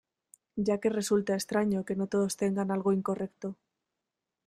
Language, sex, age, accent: Spanish, female, 19-29, España: Centro-Sur peninsular (Madrid, Toledo, Castilla-La Mancha)